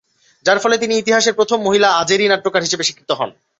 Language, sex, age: Bengali, male, 19-29